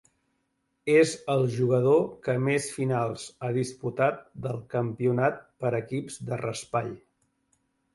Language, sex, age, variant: Catalan, male, 50-59, Central